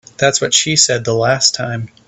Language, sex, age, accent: English, male, 19-29, United States English